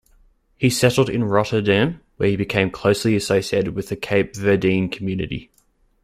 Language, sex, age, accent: English, male, 19-29, Australian English